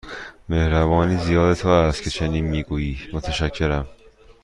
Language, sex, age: Persian, male, 30-39